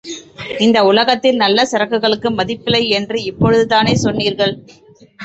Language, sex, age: Tamil, female, 30-39